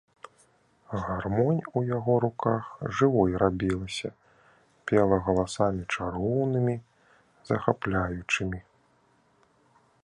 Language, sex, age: Belarusian, male, 30-39